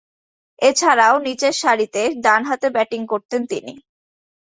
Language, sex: Bengali, female